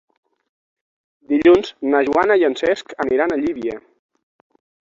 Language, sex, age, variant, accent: Catalan, male, 30-39, Nord-Occidental, nord-occidental; Lleida